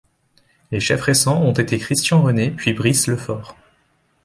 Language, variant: French, Français de métropole